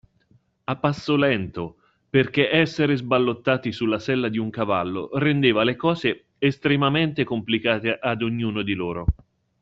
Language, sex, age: Italian, male, 50-59